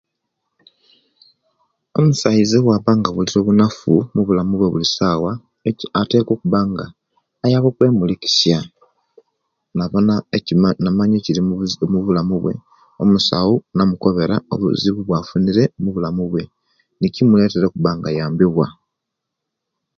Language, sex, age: Kenyi, male, 40-49